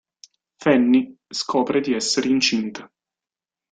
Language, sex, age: Italian, male, 30-39